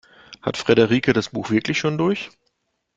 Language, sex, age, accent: German, male, 40-49, Deutschland Deutsch